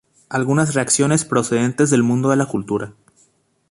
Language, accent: Spanish, México